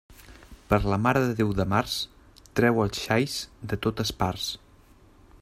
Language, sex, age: Catalan, male, 30-39